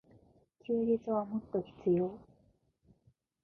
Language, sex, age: Japanese, female, under 19